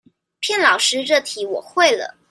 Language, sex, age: Chinese, female, 19-29